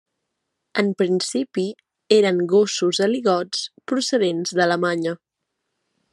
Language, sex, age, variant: Catalan, female, 19-29, Central